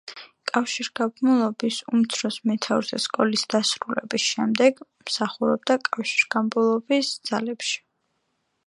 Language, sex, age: Georgian, female, 19-29